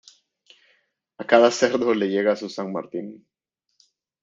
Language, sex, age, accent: Spanish, male, 30-39, América central